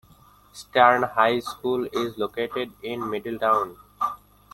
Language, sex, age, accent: English, male, 19-29, India and South Asia (India, Pakistan, Sri Lanka)